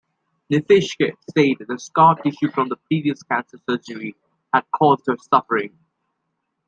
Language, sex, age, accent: English, male, 19-29, United States English